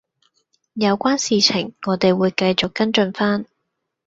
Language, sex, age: Cantonese, female, 19-29